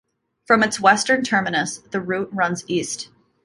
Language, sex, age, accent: English, female, 19-29, United States English